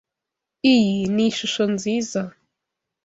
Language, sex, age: Kinyarwanda, female, 19-29